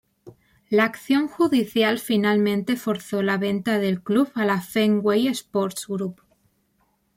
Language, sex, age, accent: Spanish, female, 19-29, España: Centro-Sur peninsular (Madrid, Toledo, Castilla-La Mancha)